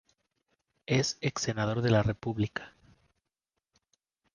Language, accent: Spanish, México